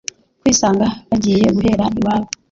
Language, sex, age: Kinyarwanda, female, under 19